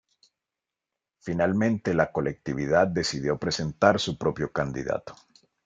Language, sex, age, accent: Spanish, male, 40-49, Andino-Pacífico: Colombia, Perú, Ecuador, oeste de Bolivia y Venezuela andina